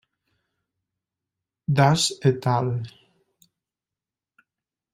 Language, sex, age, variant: Catalan, male, 19-29, Central